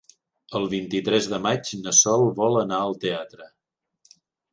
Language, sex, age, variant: Catalan, male, 60-69, Central